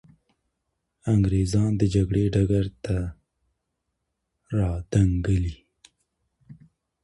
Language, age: Pashto, 30-39